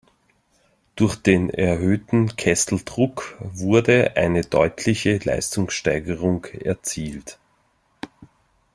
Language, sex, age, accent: German, male, 40-49, Österreichisches Deutsch